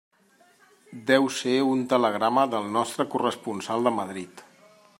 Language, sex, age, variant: Catalan, male, 40-49, Central